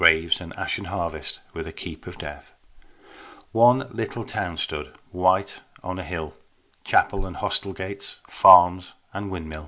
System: none